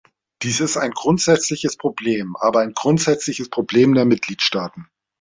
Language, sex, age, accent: German, male, 40-49, Deutschland Deutsch